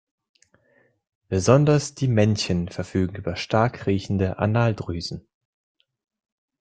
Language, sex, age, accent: German, male, 19-29, Schweizerdeutsch